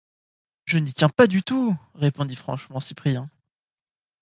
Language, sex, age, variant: French, male, 19-29, Français de métropole